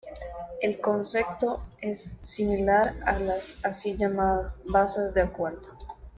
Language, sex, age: Spanish, female, 19-29